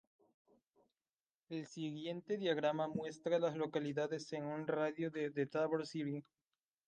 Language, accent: Spanish, México